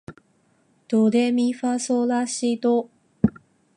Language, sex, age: Japanese, female, 19-29